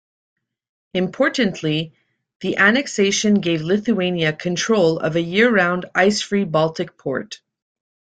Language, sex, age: English, female, 30-39